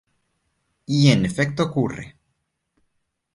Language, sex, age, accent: Spanish, male, under 19, Andino-Pacífico: Colombia, Perú, Ecuador, oeste de Bolivia y Venezuela andina